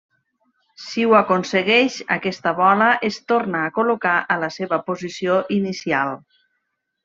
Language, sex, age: Catalan, female, 50-59